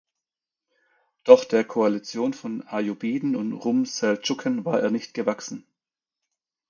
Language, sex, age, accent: German, male, 40-49, Deutschland Deutsch